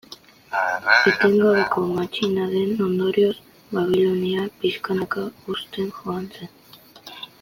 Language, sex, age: Basque, male, under 19